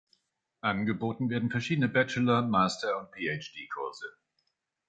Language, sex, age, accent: German, male, 50-59, Deutschland Deutsch